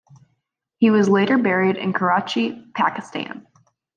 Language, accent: English, United States English